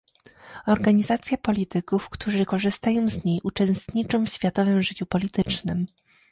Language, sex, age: Polish, female, 19-29